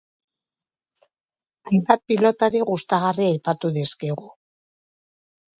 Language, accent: Basque, Mendebalekoa (Araba, Bizkaia, Gipuzkoako mendebaleko herri batzuk)